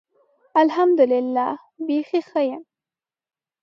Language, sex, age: Pashto, female, 19-29